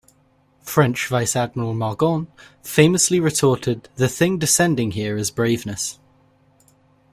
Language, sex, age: English, male, 19-29